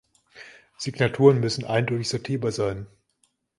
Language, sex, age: German, male, 40-49